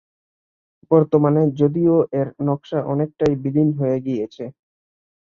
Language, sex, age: Bengali, male, 19-29